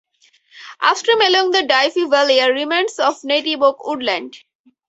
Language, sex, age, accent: English, female, 19-29, United States English